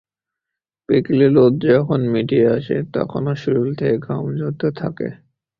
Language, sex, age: Bengali, male, 19-29